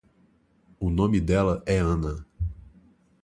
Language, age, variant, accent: Portuguese, 19-29, Portuguese (Brasil), Mineiro